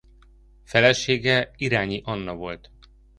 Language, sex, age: Hungarian, male, 30-39